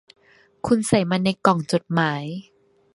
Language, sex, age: Thai, female, 19-29